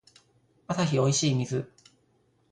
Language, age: Japanese, 40-49